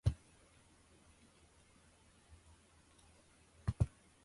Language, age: Japanese, 19-29